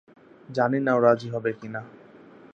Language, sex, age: Bengali, male, 19-29